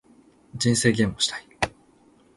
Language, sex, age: Japanese, male, 19-29